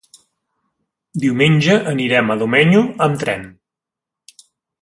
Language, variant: Catalan, Central